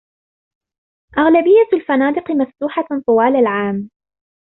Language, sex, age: Arabic, female, 19-29